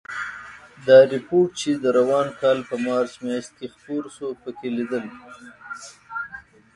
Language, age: Pashto, 30-39